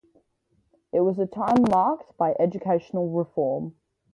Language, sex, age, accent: English, female, under 19, Australian English